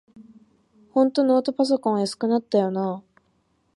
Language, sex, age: Japanese, female, 19-29